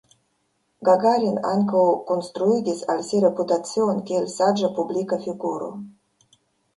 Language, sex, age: Esperanto, female, 30-39